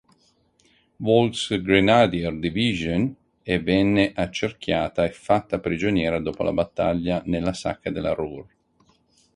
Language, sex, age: Italian, male, 50-59